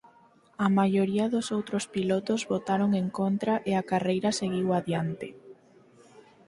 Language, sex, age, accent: Galician, female, under 19, Normativo (estándar)